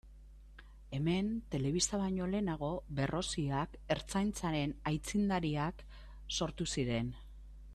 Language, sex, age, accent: Basque, female, 50-59, Mendebalekoa (Araba, Bizkaia, Gipuzkoako mendebaleko herri batzuk)